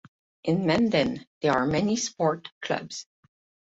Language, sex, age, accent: English, female, 30-39, United States English; Canadian English